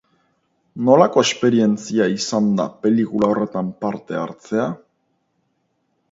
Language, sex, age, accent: Basque, male, 19-29, Mendebalekoa (Araba, Bizkaia, Gipuzkoako mendebaleko herri batzuk)